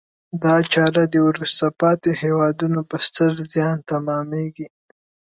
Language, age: Pashto, 19-29